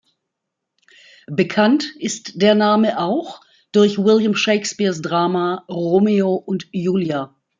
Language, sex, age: German, female, 50-59